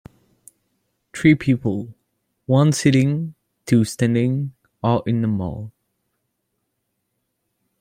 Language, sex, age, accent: English, male, 19-29, United States English